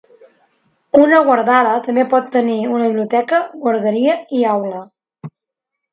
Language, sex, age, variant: Catalan, female, 50-59, Central